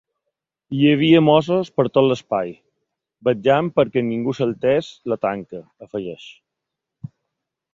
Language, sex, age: Catalan, male, 40-49